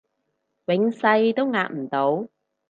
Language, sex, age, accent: Cantonese, female, 30-39, 广州音